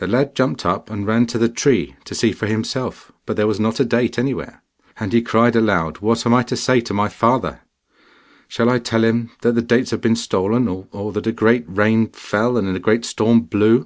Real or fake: real